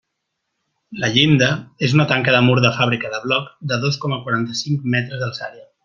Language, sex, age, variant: Catalan, male, 30-39, Central